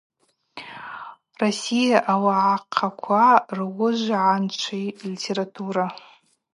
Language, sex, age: Abaza, female, 30-39